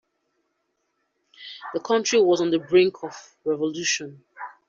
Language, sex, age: English, female, 30-39